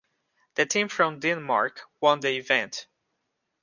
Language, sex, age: English, male, 19-29